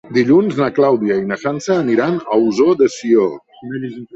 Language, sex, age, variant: Catalan, male, 60-69, Central